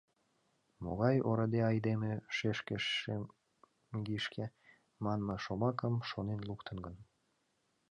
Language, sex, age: Mari, male, 19-29